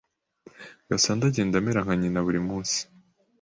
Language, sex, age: Kinyarwanda, male, 19-29